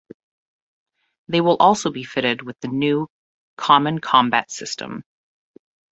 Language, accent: English, United States English